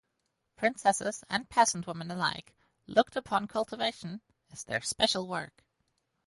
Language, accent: English, United States English